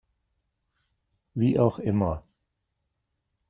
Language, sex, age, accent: German, male, 50-59, Deutschland Deutsch